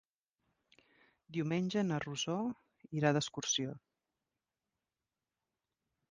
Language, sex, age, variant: Catalan, female, 50-59, Central